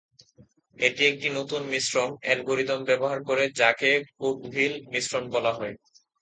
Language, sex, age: Bengali, male, 19-29